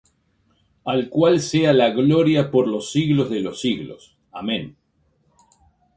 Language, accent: Spanish, Rioplatense: Argentina, Uruguay, este de Bolivia, Paraguay